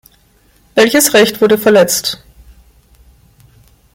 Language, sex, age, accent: German, female, 19-29, Österreichisches Deutsch